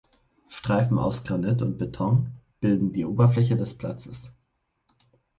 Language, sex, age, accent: German, male, 19-29, Deutschland Deutsch